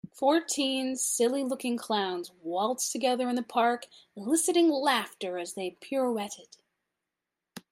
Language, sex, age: English, female, 30-39